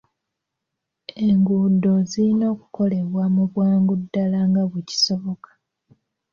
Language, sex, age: Ganda, female, 19-29